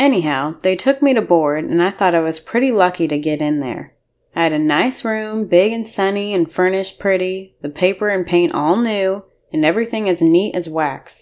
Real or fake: real